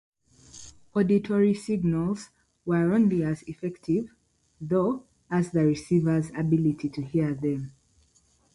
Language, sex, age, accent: English, female, 19-29, England English